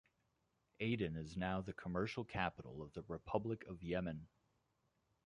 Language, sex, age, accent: English, male, 30-39, United States English